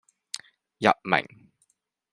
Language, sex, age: Cantonese, male, 19-29